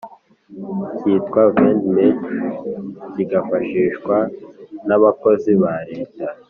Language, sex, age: Kinyarwanda, male, under 19